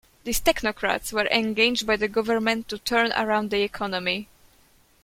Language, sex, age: English, female, under 19